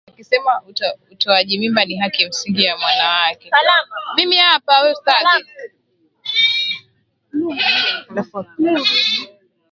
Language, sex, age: Swahili, female, 19-29